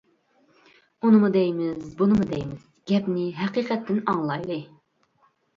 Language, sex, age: Uyghur, female, 30-39